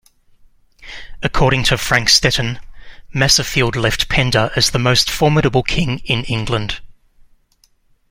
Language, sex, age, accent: English, male, 50-59, Australian English